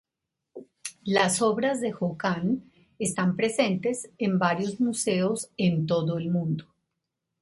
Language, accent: Spanish, Andino-Pacífico: Colombia, Perú, Ecuador, oeste de Bolivia y Venezuela andina